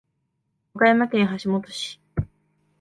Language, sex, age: Japanese, female, 19-29